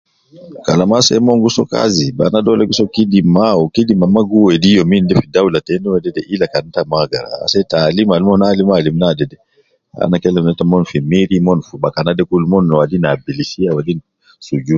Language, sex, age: Nubi, male, 50-59